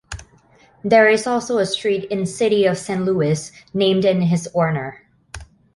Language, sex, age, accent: English, female, 19-29, United States English